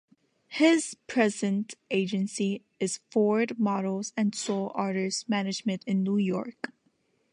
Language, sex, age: English, female, under 19